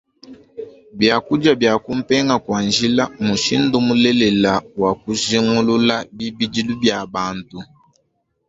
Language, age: Luba-Lulua, 19-29